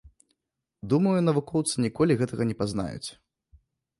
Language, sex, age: Belarusian, male, 19-29